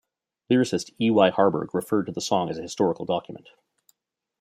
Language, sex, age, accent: English, male, 30-39, Canadian English